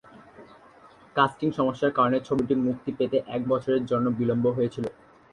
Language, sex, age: Bengali, male, under 19